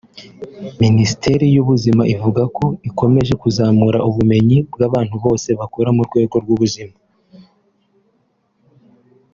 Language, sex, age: Kinyarwanda, male, 19-29